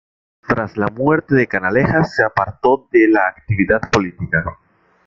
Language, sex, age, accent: Spanish, male, 19-29, Caribe: Cuba, Venezuela, Puerto Rico, República Dominicana, Panamá, Colombia caribeña, México caribeño, Costa del golfo de México